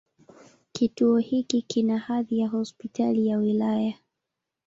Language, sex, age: Swahili, female, 19-29